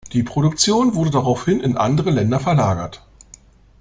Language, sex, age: German, male, 50-59